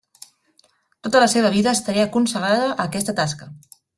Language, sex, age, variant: Catalan, female, 19-29, Nord-Occidental